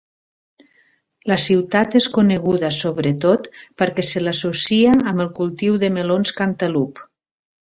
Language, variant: Catalan, Nord-Occidental